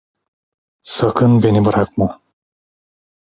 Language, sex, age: Turkish, male, 30-39